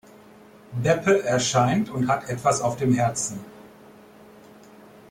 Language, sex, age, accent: German, male, 50-59, Deutschland Deutsch